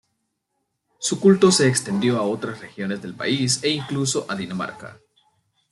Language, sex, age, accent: Spanish, male, 19-29, América central